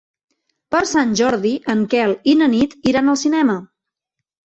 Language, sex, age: Catalan, female, 30-39